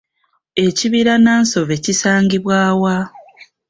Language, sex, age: Ganda, female, 19-29